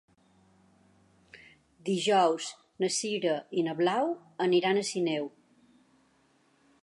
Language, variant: Catalan, Balear